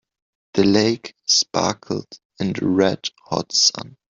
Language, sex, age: English, male, 19-29